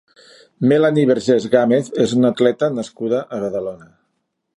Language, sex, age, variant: Catalan, male, 50-59, Nord-Occidental